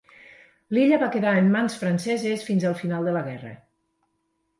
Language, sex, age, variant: Catalan, female, 40-49, Nord-Occidental